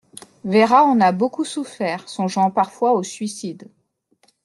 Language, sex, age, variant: French, female, 30-39, Français de métropole